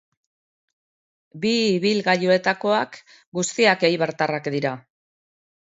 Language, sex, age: Basque, female, 50-59